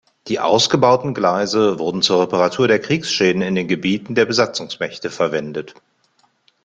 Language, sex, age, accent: German, male, 50-59, Deutschland Deutsch